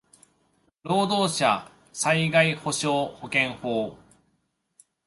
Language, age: Japanese, 40-49